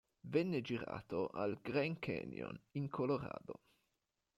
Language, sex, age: Italian, male, 19-29